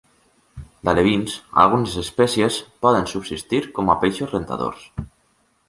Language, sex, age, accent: Catalan, male, 19-29, valencià